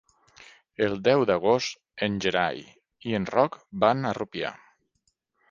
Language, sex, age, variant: Catalan, male, 40-49, Nord-Occidental